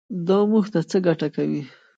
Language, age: Pashto, 19-29